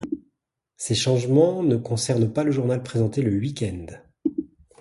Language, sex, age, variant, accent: French, male, 40-49, Français d'Europe, Français de Belgique